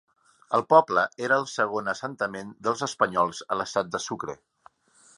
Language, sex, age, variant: Catalan, male, 50-59, Central